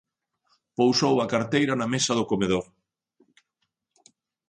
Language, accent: Galician, Central (gheada)